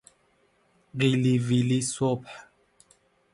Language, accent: Persian, فارسی